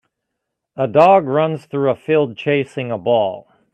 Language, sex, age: English, male, 50-59